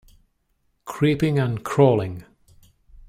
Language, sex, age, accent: English, male, 40-49, England English